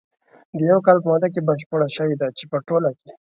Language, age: Pashto, 19-29